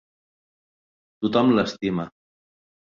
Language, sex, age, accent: Catalan, male, 50-59, Neutre